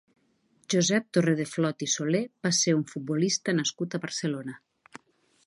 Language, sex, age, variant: Catalan, female, 40-49, Nord-Occidental